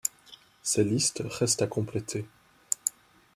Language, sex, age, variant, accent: French, male, 19-29, Français d'Europe, Français de Belgique